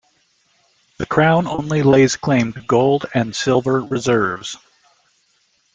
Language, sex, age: English, male, 40-49